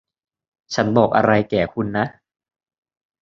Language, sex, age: Thai, male, 19-29